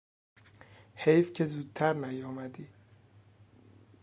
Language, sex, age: Persian, male, 19-29